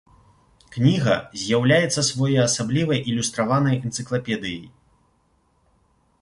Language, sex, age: Belarusian, male, 30-39